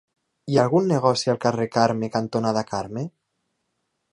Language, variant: Catalan, Nord-Occidental